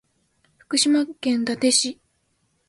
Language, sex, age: Japanese, female, under 19